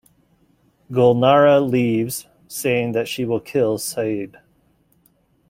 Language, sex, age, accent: English, male, 30-39, United States English